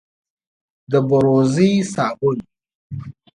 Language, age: Pashto, 19-29